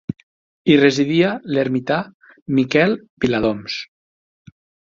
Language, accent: Catalan, valencià